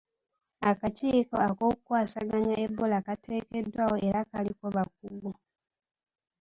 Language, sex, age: Ganda, female, 30-39